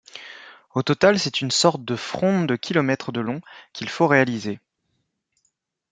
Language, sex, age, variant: French, male, 30-39, Français de métropole